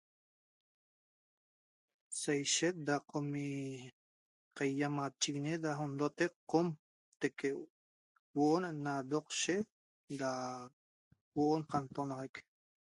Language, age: Toba, 30-39